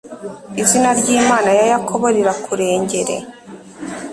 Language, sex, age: Kinyarwanda, female, 19-29